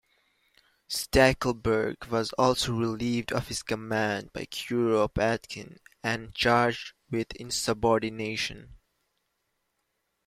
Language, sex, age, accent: English, male, 19-29, West Indies and Bermuda (Bahamas, Bermuda, Jamaica, Trinidad)